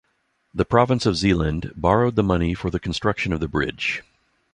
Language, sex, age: English, male, 60-69